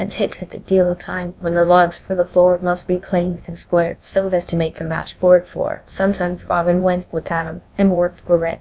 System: TTS, GlowTTS